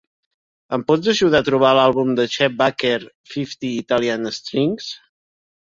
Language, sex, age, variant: Catalan, male, 19-29, Central